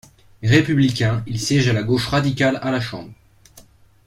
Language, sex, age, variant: French, male, under 19, Français de métropole